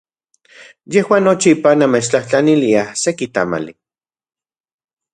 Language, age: Central Puebla Nahuatl, 30-39